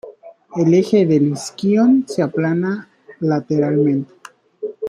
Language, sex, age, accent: Spanish, male, 19-29, México